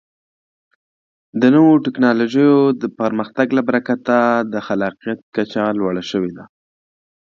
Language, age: Pashto, 19-29